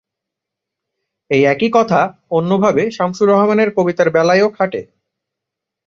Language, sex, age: Bengali, male, 19-29